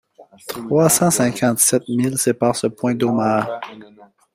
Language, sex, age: French, male, 30-39